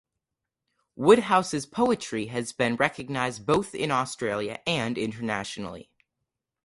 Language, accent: English, United States English